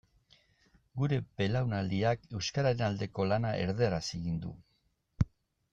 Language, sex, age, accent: Basque, male, 60-69, Erdialdekoa edo Nafarra (Gipuzkoa, Nafarroa)